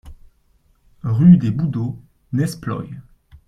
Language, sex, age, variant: French, male, 19-29, Français de métropole